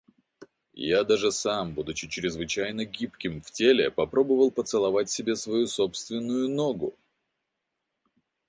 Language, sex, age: Russian, male, 30-39